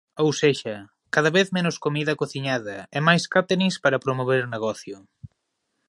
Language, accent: Galician, Oriental (común en zona oriental)